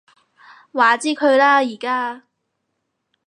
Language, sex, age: Cantonese, female, 19-29